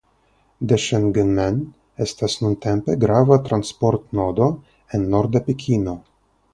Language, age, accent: Esperanto, 30-39, Internacia